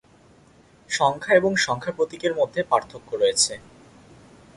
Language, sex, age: Bengali, male, under 19